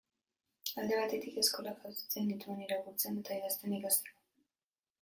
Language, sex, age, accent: Basque, female, 19-29, Mendebalekoa (Araba, Bizkaia, Gipuzkoako mendebaleko herri batzuk)